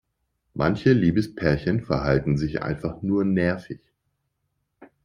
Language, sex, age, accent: German, male, 40-49, Deutschland Deutsch